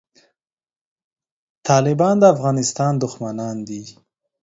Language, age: Pashto, 19-29